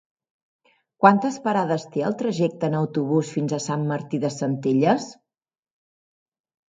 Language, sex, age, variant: Catalan, female, 40-49, Central